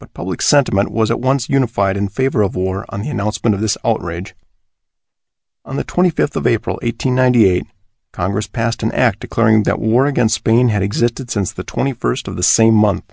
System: none